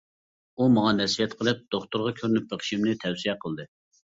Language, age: Uyghur, 19-29